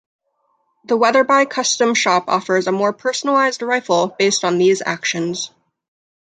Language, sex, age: English, female, 30-39